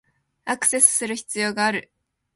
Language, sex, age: Japanese, female, 19-29